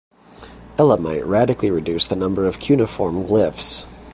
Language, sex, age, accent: English, male, 19-29, Canadian English